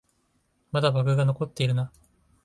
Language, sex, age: Japanese, male, 19-29